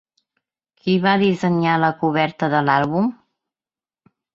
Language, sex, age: Catalan, female, 50-59